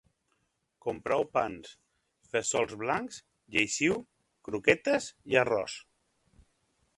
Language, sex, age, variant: Catalan, male, 40-49, Central